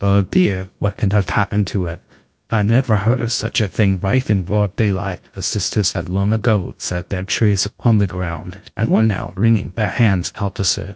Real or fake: fake